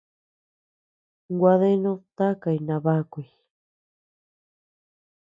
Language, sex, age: Tepeuxila Cuicatec, female, 19-29